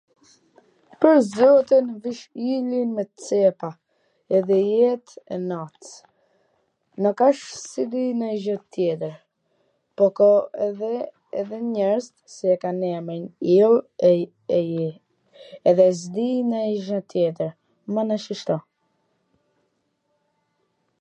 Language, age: Gheg Albanian, under 19